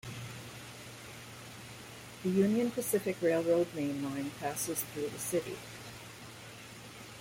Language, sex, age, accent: English, female, 60-69, Canadian English